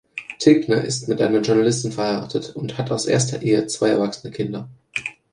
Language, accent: German, Deutschland Deutsch